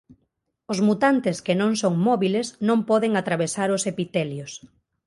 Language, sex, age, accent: Galician, female, 30-39, Normativo (estándar)